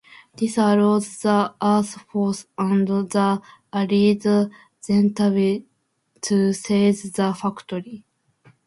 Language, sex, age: English, female, under 19